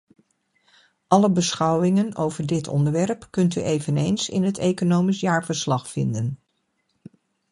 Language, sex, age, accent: Dutch, female, 60-69, Nederlands Nederlands